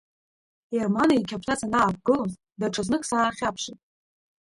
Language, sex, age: Abkhazian, female, under 19